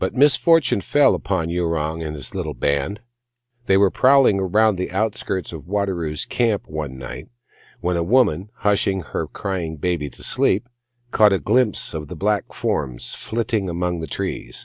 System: none